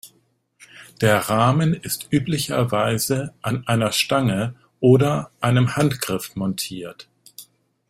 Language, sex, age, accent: German, male, 50-59, Deutschland Deutsch